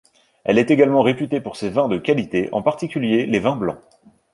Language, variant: French, Français de métropole